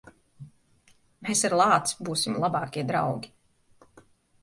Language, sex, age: Latvian, female, 30-39